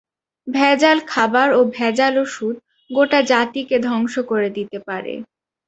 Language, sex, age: Bengali, female, under 19